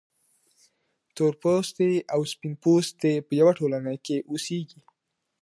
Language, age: Pashto, 19-29